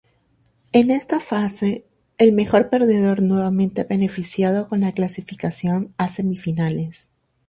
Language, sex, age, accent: Spanish, female, 19-29, Caribe: Cuba, Venezuela, Puerto Rico, República Dominicana, Panamá, Colombia caribeña, México caribeño, Costa del golfo de México